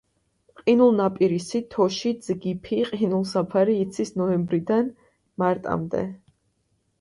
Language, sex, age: Georgian, female, 19-29